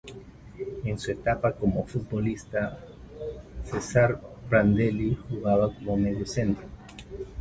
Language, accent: Spanish, Andino-Pacífico: Colombia, Perú, Ecuador, oeste de Bolivia y Venezuela andina